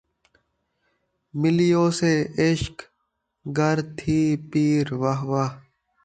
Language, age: Saraiki, under 19